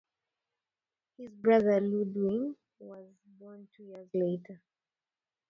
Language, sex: English, female